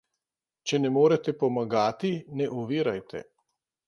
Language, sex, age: Slovenian, male, 60-69